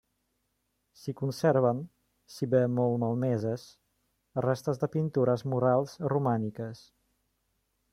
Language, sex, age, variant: Catalan, male, 30-39, Central